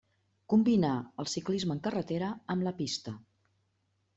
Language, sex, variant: Catalan, female, Central